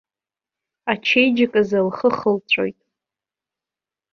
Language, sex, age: Abkhazian, female, 19-29